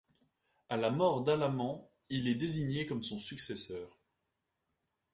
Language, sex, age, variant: French, male, 19-29, Français de métropole